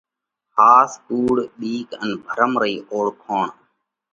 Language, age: Parkari Koli, 30-39